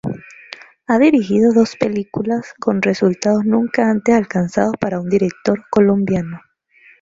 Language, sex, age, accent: Spanish, female, 19-29, Andino-Pacífico: Colombia, Perú, Ecuador, oeste de Bolivia y Venezuela andina